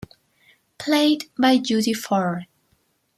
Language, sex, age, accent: English, female, 19-29, United States English